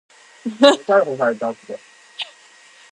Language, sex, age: Min Nan Chinese, female, 19-29